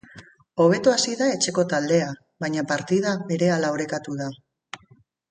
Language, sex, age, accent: Basque, female, 40-49, Mendebalekoa (Araba, Bizkaia, Gipuzkoako mendebaleko herri batzuk); Erdialdekoa edo Nafarra (Gipuzkoa, Nafarroa)